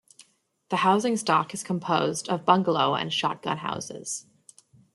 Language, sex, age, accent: English, female, 19-29, United States English